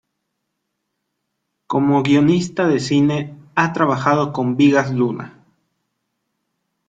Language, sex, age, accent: Spanish, male, 19-29, México